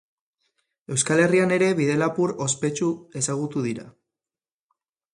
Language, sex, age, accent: Basque, male, 19-29, Mendebalekoa (Araba, Bizkaia, Gipuzkoako mendebaleko herri batzuk)